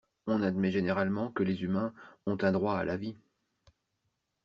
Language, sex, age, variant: French, male, 50-59, Français de métropole